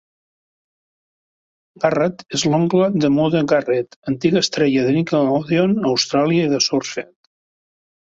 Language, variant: Catalan, Central